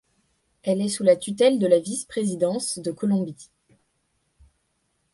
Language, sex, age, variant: French, female, 19-29, Français de métropole